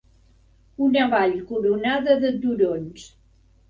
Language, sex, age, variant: Catalan, female, 60-69, Central